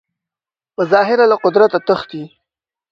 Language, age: Pashto, under 19